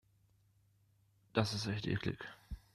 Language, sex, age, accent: German, male, 19-29, Deutschland Deutsch